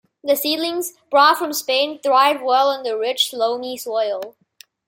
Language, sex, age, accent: English, male, under 19, United States English